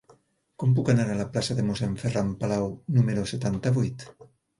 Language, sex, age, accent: Catalan, male, 50-59, valencià